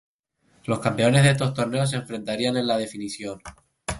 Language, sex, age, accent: Spanish, male, 19-29, España: Islas Canarias